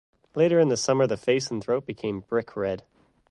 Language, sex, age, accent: English, male, 19-29, United States English